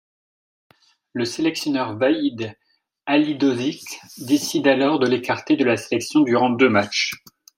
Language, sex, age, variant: French, male, 40-49, Français de métropole